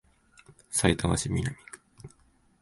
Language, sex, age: Japanese, male, 19-29